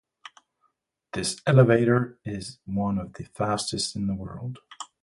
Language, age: English, 40-49